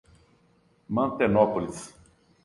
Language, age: Portuguese, 40-49